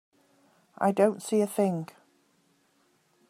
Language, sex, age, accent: English, female, 50-59, England English